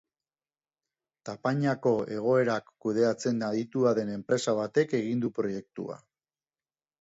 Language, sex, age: Basque, male, 40-49